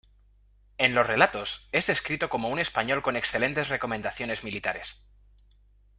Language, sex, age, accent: Spanish, male, 30-39, España: Centro-Sur peninsular (Madrid, Toledo, Castilla-La Mancha)